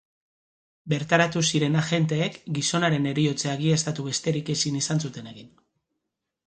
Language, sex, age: Basque, male, 50-59